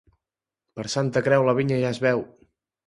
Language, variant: Catalan, Central